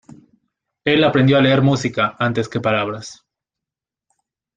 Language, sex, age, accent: Spanish, male, 19-29, Andino-Pacífico: Colombia, Perú, Ecuador, oeste de Bolivia y Venezuela andina